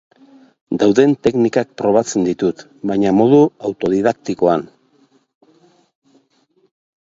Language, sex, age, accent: Basque, male, 50-59, Mendebalekoa (Araba, Bizkaia, Gipuzkoako mendebaleko herri batzuk)